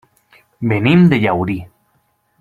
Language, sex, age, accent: Catalan, male, 19-29, valencià